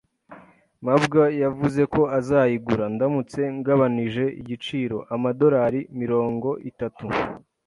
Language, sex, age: Kinyarwanda, male, 19-29